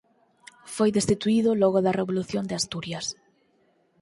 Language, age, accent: Galician, 19-29, Normativo (estándar)